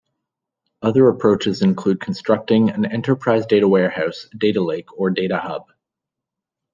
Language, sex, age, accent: English, male, 30-39, Canadian English